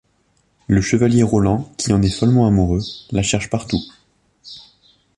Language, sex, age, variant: French, male, under 19, Français de métropole